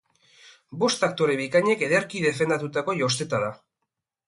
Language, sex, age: Basque, male, 19-29